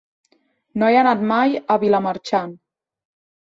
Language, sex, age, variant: Catalan, female, 19-29, Nord-Occidental